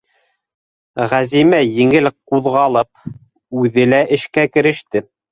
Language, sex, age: Bashkir, male, 30-39